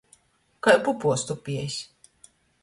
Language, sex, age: Latgalian, female, 40-49